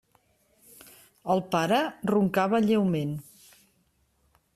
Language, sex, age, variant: Catalan, female, 50-59, Central